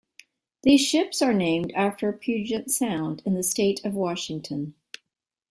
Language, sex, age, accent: English, female, 60-69, United States English